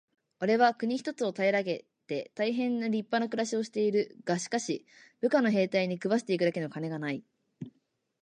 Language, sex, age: Japanese, female, 19-29